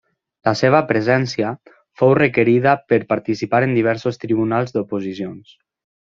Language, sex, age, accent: Catalan, male, 19-29, valencià